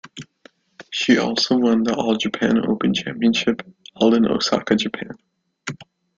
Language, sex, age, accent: English, male, 19-29, United States English